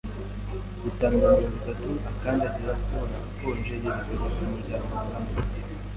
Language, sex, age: Kinyarwanda, female, 19-29